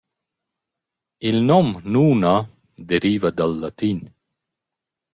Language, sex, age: Romansh, male, 40-49